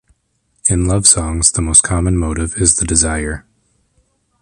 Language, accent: English, United States English